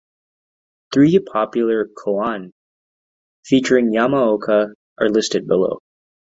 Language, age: English, under 19